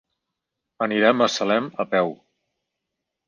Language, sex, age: Catalan, male, 40-49